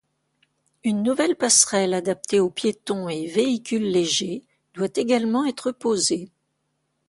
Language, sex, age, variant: French, female, 70-79, Français de métropole